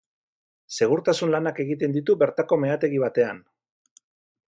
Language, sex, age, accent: Basque, male, 40-49, Mendebalekoa (Araba, Bizkaia, Gipuzkoako mendebaleko herri batzuk)